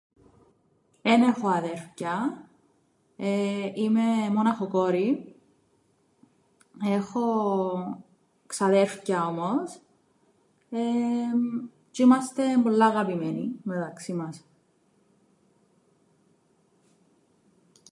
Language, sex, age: Greek, female, 30-39